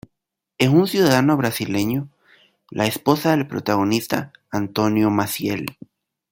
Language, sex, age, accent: Spanish, male, 19-29, América central